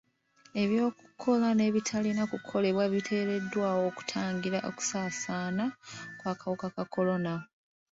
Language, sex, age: Ganda, female, 30-39